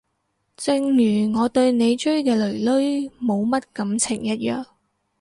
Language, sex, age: Cantonese, female, 19-29